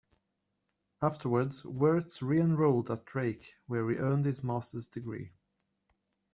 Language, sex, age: English, male, 30-39